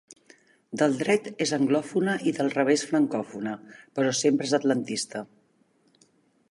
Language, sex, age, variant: Catalan, female, 50-59, Central